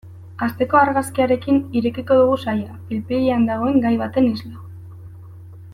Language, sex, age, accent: Basque, female, 19-29, Erdialdekoa edo Nafarra (Gipuzkoa, Nafarroa)